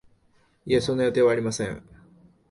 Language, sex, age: Japanese, male, 19-29